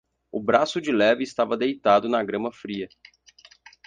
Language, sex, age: Portuguese, male, 19-29